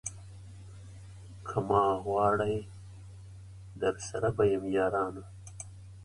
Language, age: Pashto, 60-69